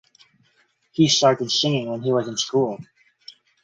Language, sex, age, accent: English, male, 19-29, Filipino